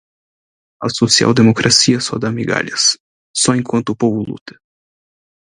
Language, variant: Portuguese, Portuguese (Brasil)